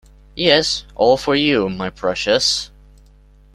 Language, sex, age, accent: English, male, under 19, United States English